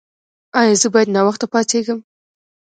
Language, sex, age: Pashto, female, 19-29